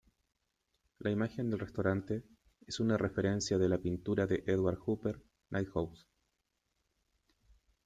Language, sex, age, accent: Spanish, male, 30-39, Chileno: Chile, Cuyo